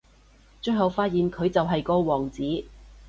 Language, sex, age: Cantonese, female, 40-49